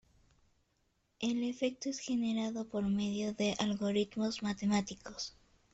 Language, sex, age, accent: Spanish, female, under 19, Andino-Pacífico: Colombia, Perú, Ecuador, oeste de Bolivia y Venezuela andina